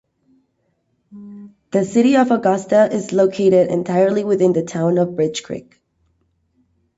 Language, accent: English, United States English